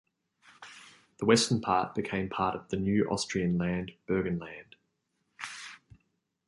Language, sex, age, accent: English, male, 19-29, Australian English